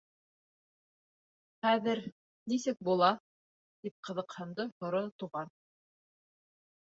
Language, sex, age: Bashkir, female, 30-39